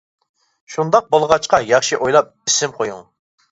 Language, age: Uyghur, 19-29